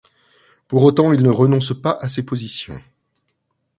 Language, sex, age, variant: French, male, 40-49, Français de métropole